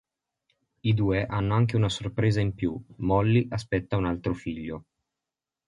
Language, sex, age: Italian, male, 19-29